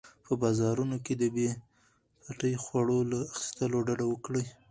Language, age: Pashto, 19-29